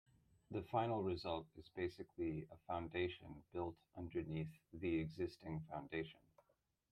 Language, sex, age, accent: English, male, 40-49, United States English